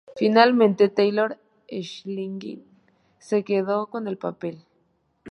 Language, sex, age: Spanish, female, 19-29